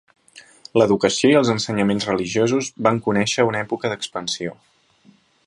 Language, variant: Catalan, Central